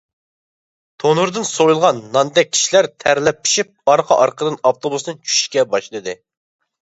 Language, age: Uyghur, 19-29